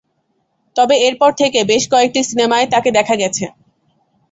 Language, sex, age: Bengali, female, under 19